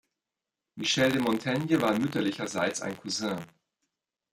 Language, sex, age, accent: German, male, 40-49, Deutschland Deutsch